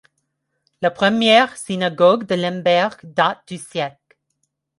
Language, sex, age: French, female, 30-39